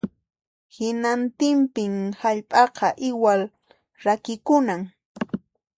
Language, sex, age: Puno Quechua, female, 30-39